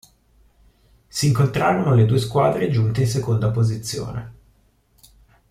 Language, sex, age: Italian, male, 19-29